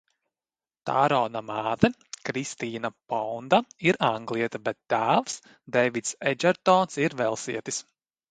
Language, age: Latvian, 30-39